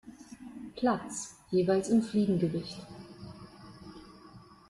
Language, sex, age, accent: German, female, 19-29, Deutschland Deutsch